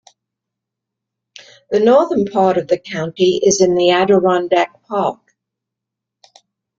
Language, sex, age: English, female, 70-79